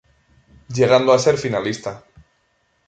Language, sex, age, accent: Spanish, male, 30-39, España: Norte peninsular (Asturias, Castilla y León, Cantabria, País Vasco, Navarra, Aragón, La Rioja, Guadalajara, Cuenca)